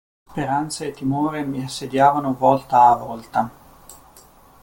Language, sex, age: Italian, male, 30-39